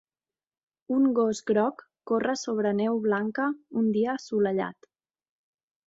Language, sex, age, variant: Catalan, female, 30-39, Central